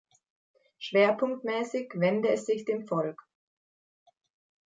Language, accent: German, Deutschland Deutsch